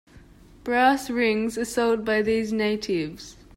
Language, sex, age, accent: English, male, 40-49, Australian English